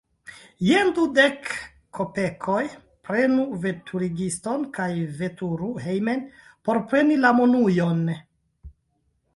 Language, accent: Esperanto, Internacia